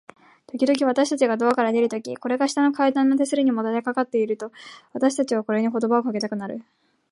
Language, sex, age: Japanese, female, 19-29